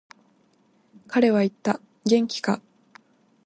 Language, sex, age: Japanese, female, 19-29